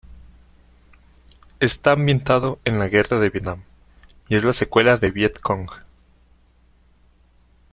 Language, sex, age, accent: Spanish, male, 19-29, México